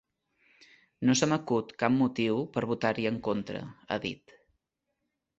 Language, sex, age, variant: Catalan, male, 19-29, Central